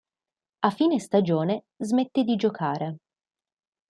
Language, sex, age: Italian, female, 19-29